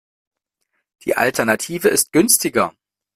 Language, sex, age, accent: German, female, 30-39, Deutschland Deutsch